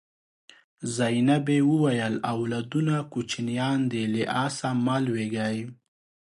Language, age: Pashto, 19-29